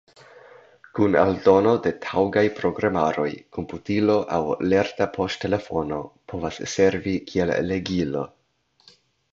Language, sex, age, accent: Esperanto, male, 19-29, Internacia